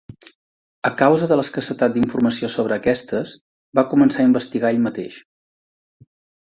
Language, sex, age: Catalan, male, 40-49